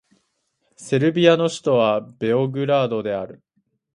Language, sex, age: Japanese, male, under 19